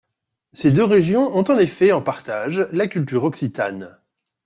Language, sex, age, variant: French, male, 40-49, Français de métropole